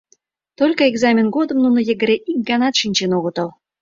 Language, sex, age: Mari, female, 30-39